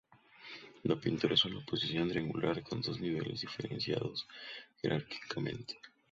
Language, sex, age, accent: Spanish, male, 19-29, México